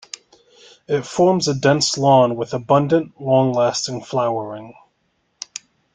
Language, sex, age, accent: English, male, 30-39, United States English